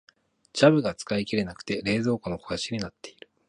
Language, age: Japanese, 30-39